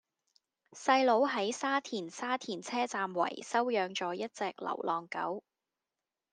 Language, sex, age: Cantonese, female, 30-39